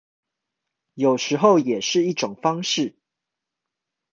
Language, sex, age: Chinese, male, 19-29